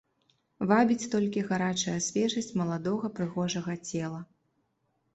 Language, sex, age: Belarusian, female, 30-39